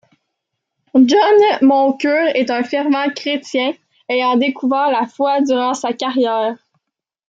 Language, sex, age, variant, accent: French, male, 19-29, Français d'Amérique du Nord, Français du Canada